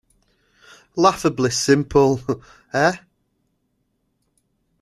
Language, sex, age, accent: English, male, 40-49, England English